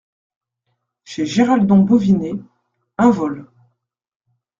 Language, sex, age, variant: French, female, 40-49, Français de métropole